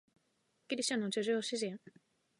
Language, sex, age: Japanese, female, under 19